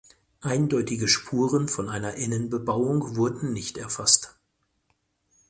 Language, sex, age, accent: German, male, 40-49, Deutschland Deutsch